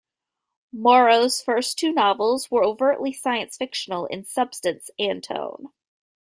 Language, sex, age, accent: English, female, 19-29, United States English